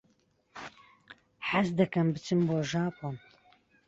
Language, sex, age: Central Kurdish, female, 30-39